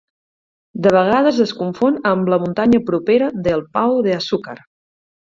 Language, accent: Catalan, Empordanès